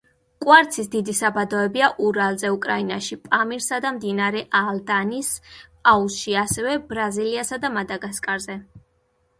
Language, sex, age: Georgian, female, 19-29